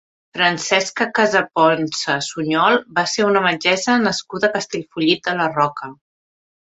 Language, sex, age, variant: Catalan, female, 40-49, Central